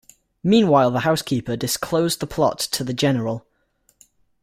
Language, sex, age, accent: English, male, under 19, Welsh English